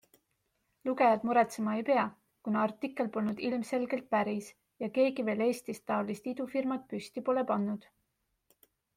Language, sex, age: Estonian, female, 19-29